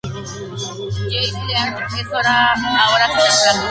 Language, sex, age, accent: Spanish, female, 19-29, México